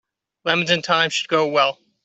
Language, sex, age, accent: English, male, 30-39, United States English